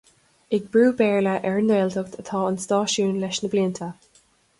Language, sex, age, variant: Irish, female, 19-29, Gaeilge na Mumhan